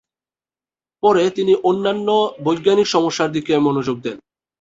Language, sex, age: Bengali, male, 19-29